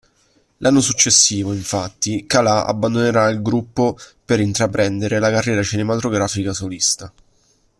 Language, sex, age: Italian, male, 19-29